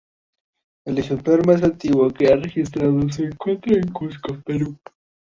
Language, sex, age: Spanish, male, 19-29